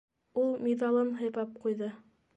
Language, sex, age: Bashkir, female, 30-39